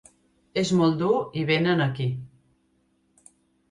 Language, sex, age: Catalan, female, 30-39